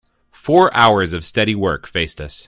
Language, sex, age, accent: English, male, 40-49, United States English